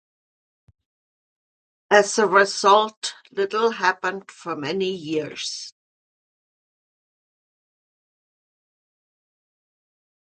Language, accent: English, German